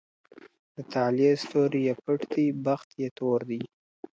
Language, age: Pashto, 19-29